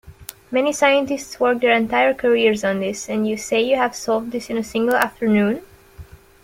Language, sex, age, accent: English, female, under 19, United States English